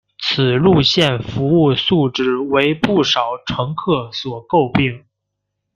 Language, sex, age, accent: Chinese, male, 19-29, 出生地：河北省